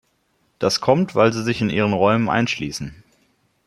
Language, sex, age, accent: German, male, 30-39, Deutschland Deutsch